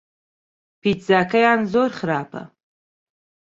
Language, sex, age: Central Kurdish, male, 30-39